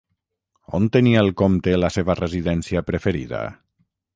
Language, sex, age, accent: Catalan, male, 40-49, valencià